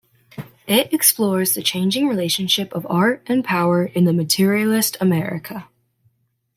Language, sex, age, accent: English, female, 19-29, United States English